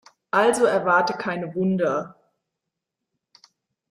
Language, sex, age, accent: German, female, 40-49, Deutschland Deutsch